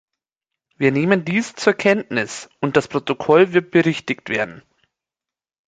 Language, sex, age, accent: German, male, 30-39, Deutschland Deutsch